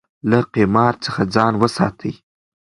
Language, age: Pashto, 19-29